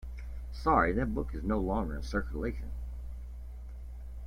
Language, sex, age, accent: English, male, 40-49, United States English